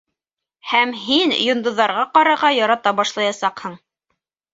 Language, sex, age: Bashkir, female, 40-49